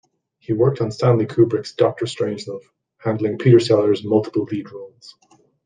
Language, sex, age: English, male, 30-39